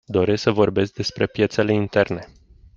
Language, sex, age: Romanian, male, 40-49